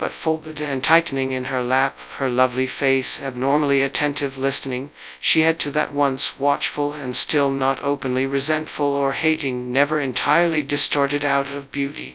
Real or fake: fake